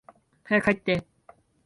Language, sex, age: Japanese, female, 19-29